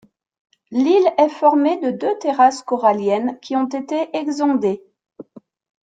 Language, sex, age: French, female, 50-59